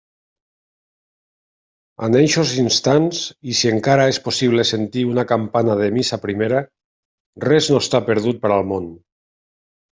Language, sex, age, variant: Catalan, male, 40-49, Nord-Occidental